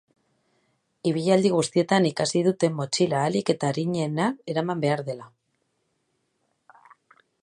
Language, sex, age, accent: Basque, female, 30-39, Mendebalekoa (Araba, Bizkaia, Gipuzkoako mendebaleko herri batzuk)